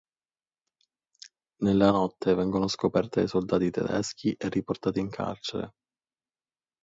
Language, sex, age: Italian, male, 19-29